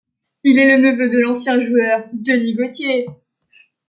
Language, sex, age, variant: French, female, under 19, Français de métropole